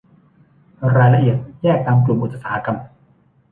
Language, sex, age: Thai, male, 19-29